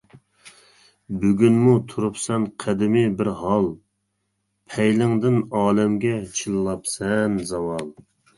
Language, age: Uyghur, 40-49